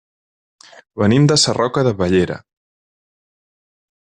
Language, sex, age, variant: Catalan, male, 30-39, Central